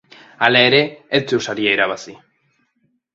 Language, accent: Basque, Erdialdekoa edo Nafarra (Gipuzkoa, Nafarroa)